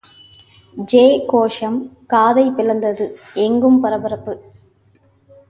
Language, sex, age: Tamil, female, 19-29